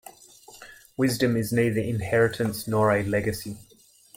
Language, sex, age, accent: English, male, 19-29, Australian English